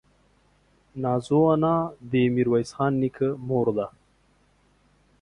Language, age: Pashto, 40-49